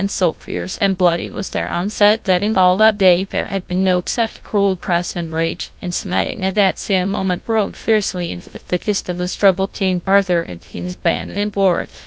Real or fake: fake